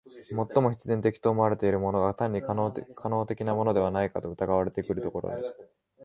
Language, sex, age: Japanese, male, 19-29